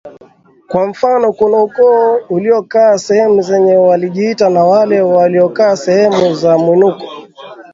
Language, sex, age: Swahili, male, 19-29